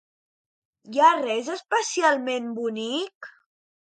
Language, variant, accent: Catalan, Central, central; septentrional